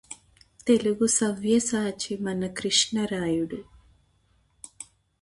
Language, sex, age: Telugu, female, 30-39